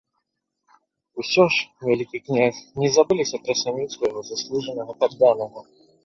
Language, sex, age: Belarusian, male, 19-29